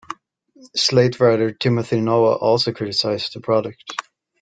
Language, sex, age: English, male, 19-29